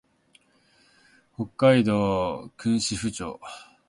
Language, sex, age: Japanese, male, 19-29